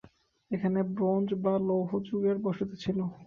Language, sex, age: Bengali, male, 19-29